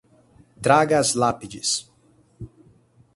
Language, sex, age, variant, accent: Portuguese, male, 19-29, Portuguese (Brasil), Paulista